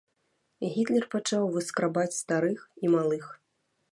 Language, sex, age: Belarusian, female, 30-39